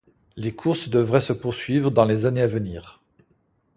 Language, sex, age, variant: French, male, 60-69, Français de métropole